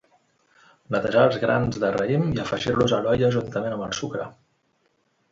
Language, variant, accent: Catalan, Central, central